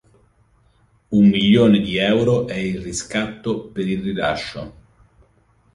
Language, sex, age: Italian, male, 30-39